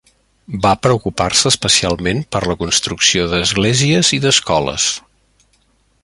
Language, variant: Catalan, Central